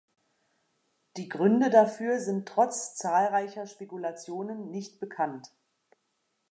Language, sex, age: German, female, 40-49